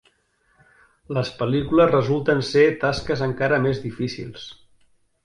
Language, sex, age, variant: Catalan, male, 50-59, Central